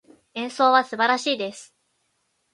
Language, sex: Japanese, female